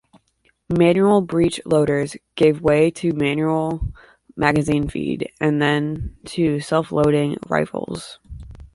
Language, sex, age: English, female, 19-29